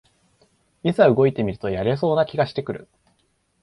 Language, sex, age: Japanese, male, 19-29